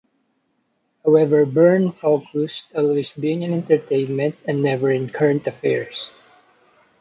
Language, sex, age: English, male, 19-29